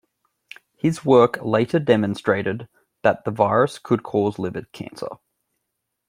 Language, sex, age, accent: English, male, 30-39, Australian English